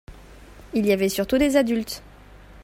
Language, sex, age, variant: French, female, 19-29, Français de métropole